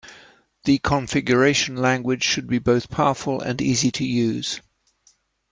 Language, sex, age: English, male, 70-79